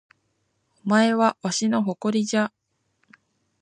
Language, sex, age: Japanese, female, 19-29